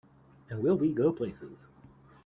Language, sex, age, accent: English, male, 40-49, United States English